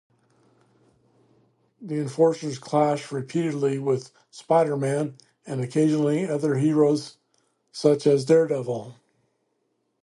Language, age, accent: English, 60-69, United States English